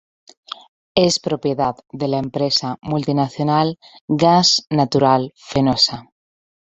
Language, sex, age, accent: Spanish, female, 30-39, España: Centro-Sur peninsular (Madrid, Toledo, Castilla-La Mancha)